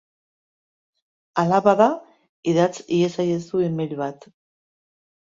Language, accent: Basque, Erdialdekoa edo Nafarra (Gipuzkoa, Nafarroa)